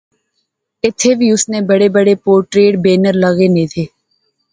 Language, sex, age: Pahari-Potwari, female, 19-29